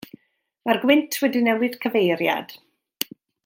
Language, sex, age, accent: Welsh, female, 60-69, Y Deyrnas Unedig Cymraeg